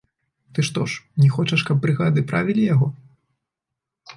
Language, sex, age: Belarusian, male, 19-29